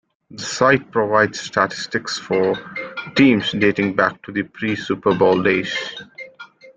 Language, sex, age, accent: English, male, 30-39, India and South Asia (India, Pakistan, Sri Lanka)